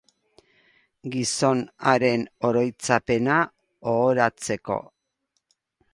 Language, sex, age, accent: Basque, female, 60-69, Erdialdekoa edo Nafarra (Gipuzkoa, Nafarroa)